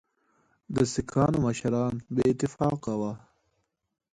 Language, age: Pashto, 19-29